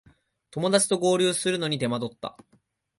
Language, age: Japanese, 19-29